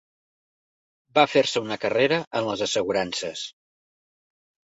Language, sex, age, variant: Catalan, male, 40-49, Central